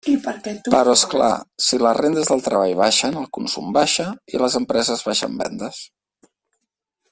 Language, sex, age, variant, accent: Catalan, male, 40-49, Central, central